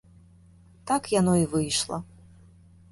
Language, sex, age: Belarusian, female, 30-39